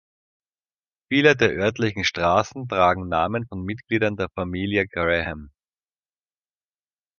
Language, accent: German, Österreichisches Deutsch